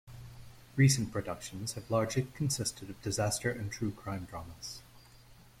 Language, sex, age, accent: English, male, 40-49, United States English